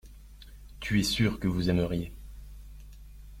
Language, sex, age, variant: French, male, 30-39, Français de métropole